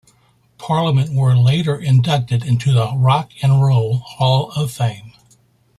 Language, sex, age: English, male, 60-69